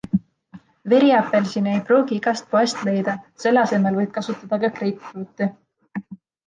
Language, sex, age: Estonian, female, 19-29